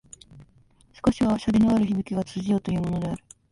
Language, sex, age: Japanese, female, 19-29